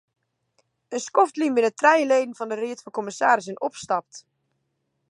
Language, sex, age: Western Frisian, female, under 19